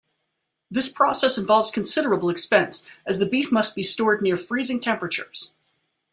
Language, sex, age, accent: English, female, 50-59, United States English